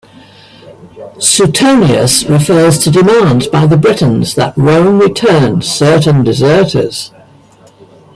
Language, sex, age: English, female, 70-79